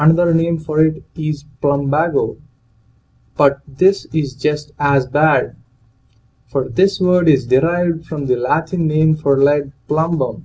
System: none